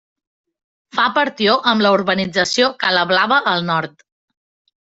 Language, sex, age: Catalan, female, 30-39